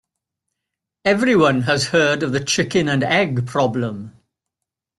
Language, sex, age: English, male, 80-89